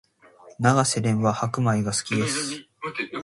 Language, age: Japanese, 19-29